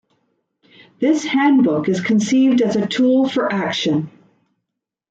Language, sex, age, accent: English, female, 40-49, Canadian English